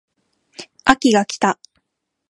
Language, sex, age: Japanese, female, 19-29